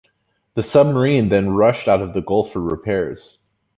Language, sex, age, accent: English, male, 19-29, United States English